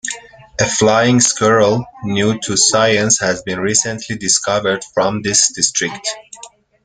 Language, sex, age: English, male, 19-29